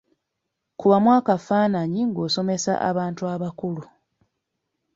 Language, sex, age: Ganda, female, 19-29